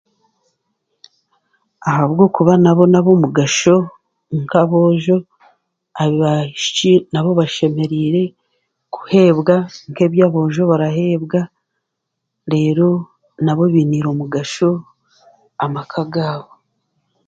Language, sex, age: Chiga, female, 40-49